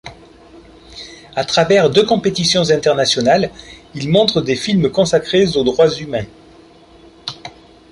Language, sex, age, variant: French, male, 40-49, Français de métropole